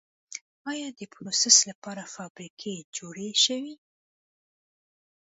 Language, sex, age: Pashto, female, 19-29